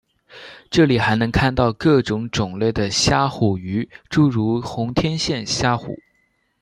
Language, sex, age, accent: Chinese, male, under 19, 出生地：湖南省